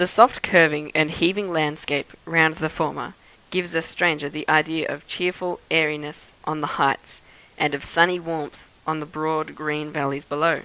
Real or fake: real